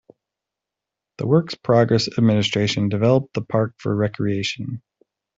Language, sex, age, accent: English, male, 30-39, United States English